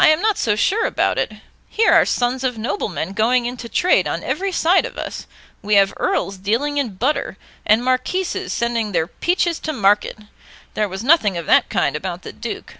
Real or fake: real